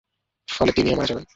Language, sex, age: Bengali, male, 19-29